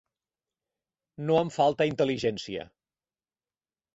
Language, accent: Catalan, nord-oriental